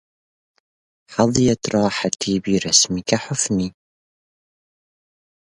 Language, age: Arabic, 19-29